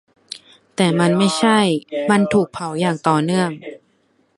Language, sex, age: Thai, female, 19-29